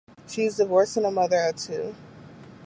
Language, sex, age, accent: English, female, 19-29, United States English